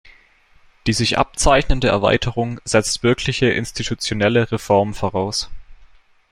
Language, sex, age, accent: German, male, under 19, Deutschland Deutsch